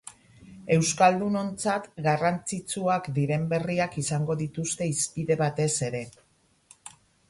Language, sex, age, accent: Basque, female, 50-59, Erdialdekoa edo Nafarra (Gipuzkoa, Nafarroa)